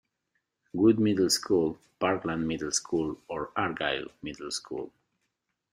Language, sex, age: English, male, 30-39